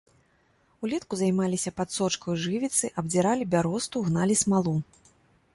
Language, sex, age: Belarusian, female, 40-49